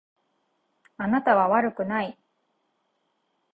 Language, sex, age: Japanese, female, 40-49